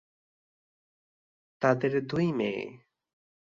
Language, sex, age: Bengali, male, 19-29